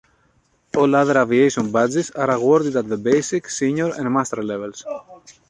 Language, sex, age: English, male, 40-49